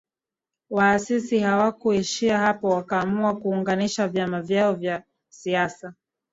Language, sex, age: Swahili, female, 19-29